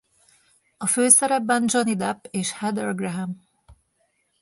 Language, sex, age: Hungarian, female, 40-49